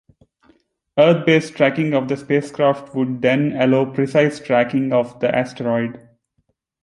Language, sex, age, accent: English, male, 19-29, India and South Asia (India, Pakistan, Sri Lanka)